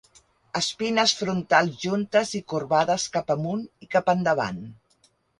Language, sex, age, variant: Catalan, female, 60-69, Central